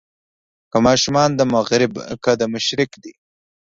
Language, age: Pashto, 19-29